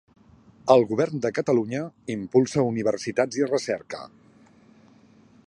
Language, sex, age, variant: Catalan, male, 50-59, Central